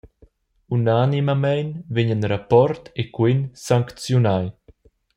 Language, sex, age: Romansh, male, 19-29